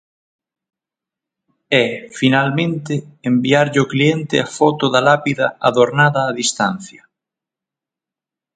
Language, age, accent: Galician, 30-39, Oriental (común en zona oriental); Normativo (estándar)